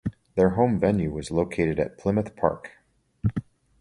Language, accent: English, United States English